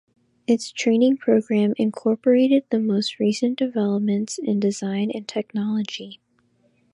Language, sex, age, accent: English, female, under 19, United States English